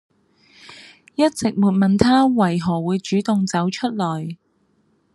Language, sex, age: Cantonese, female, 30-39